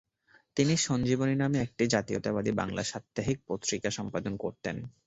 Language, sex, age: Bengali, male, 19-29